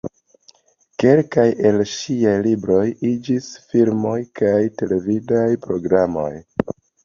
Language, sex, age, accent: Esperanto, male, 30-39, Internacia